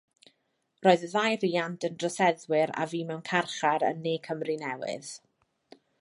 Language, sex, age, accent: Welsh, female, 30-39, Y Deyrnas Unedig Cymraeg